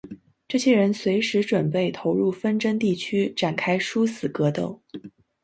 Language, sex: Chinese, female